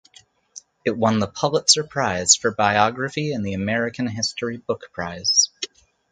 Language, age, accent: English, 30-39, United States English